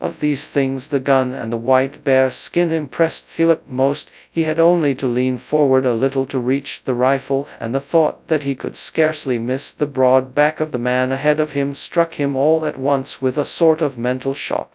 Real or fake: fake